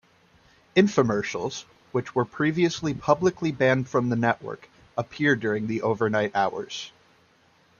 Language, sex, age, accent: English, male, 19-29, United States English